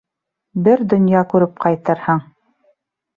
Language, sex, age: Bashkir, female, 40-49